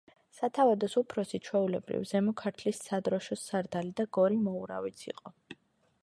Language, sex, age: Georgian, female, 19-29